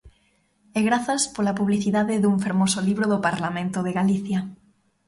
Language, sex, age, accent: Galician, female, 19-29, Normativo (estándar)